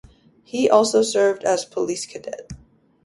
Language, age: English, 19-29